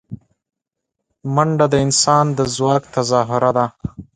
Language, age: Pashto, 19-29